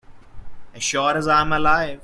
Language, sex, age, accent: English, male, 19-29, India and South Asia (India, Pakistan, Sri Lanka)